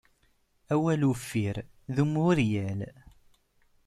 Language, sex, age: Kabyle, male, 30-39